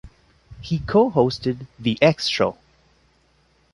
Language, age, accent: English, 19-29, Canadian English